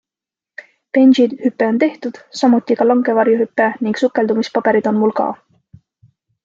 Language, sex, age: Estonian, female, 19-29